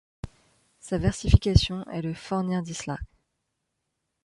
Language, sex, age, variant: French, female, 30-39, Français de métropole